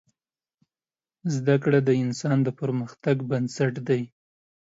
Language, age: Pashto, 19-29